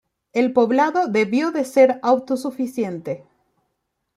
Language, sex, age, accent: Spanish, female, 30-39, Rioplatense: Argentina, Uruguay, este de Bolivia, Paraguay